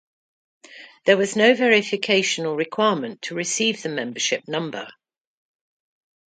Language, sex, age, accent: English, female, 70-79, England English